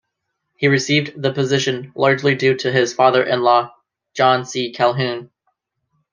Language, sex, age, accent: English, male, 19-29, United States English